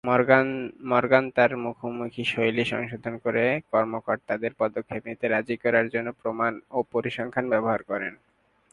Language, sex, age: Bengali, male, 19-29